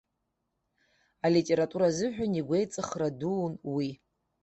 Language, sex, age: Abkhazian, female, 30-39